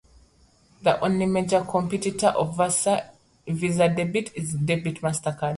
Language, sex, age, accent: English, female, 30-39, Southern African (South Africa, Zimbabwe, Namibia)